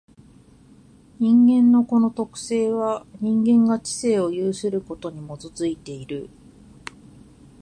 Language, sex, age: Japanese, female, 40-49